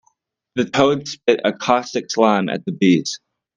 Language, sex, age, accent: English, male, 19-29, United States English